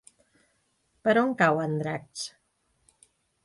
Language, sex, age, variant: Catalan, female, 60-69, Central